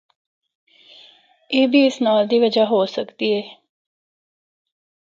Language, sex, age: Northern Hindko, female, 19-29